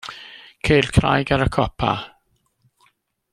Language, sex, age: Welsh, male, 50-59